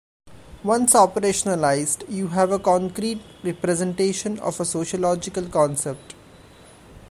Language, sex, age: English, male, 19-29